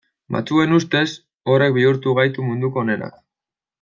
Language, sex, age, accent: Basque, male, 19-29, Mendebalekoa (Araba, Bizkaia, Gipuzkoako mendebaleko herri batzuk)